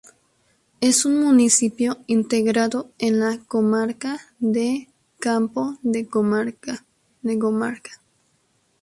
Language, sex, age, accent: Spanish, female, 19-29, México